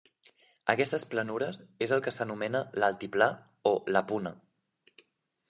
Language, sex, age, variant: Catalan, male, 19-29, Central